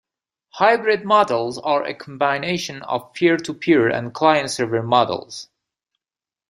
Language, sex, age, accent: English, male, 30-39, United States English